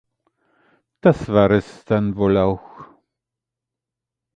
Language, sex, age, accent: German, male, 60-69, Österreichisches Deutsch